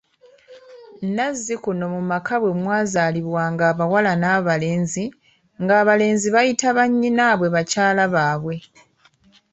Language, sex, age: Ganda, female, 30-39